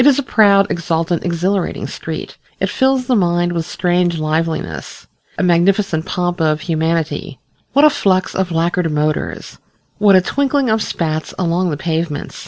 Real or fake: real